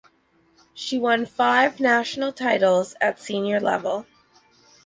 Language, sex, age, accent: English, female, 30-39, Canadian English